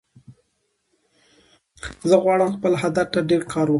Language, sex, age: Pashto, female, 30-39